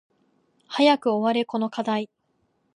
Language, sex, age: Japanese, female, 19-29